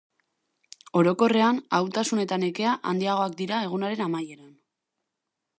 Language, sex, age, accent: Basque, female, 19-29, Mendebalekoa (Araba, Bizkaia, Gipuzkoako mendebaleko herri batzuk)